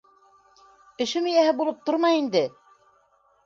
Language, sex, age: Bashkir, female, 60-69